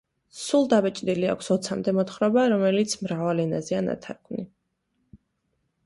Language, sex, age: Georgian, female, 19-29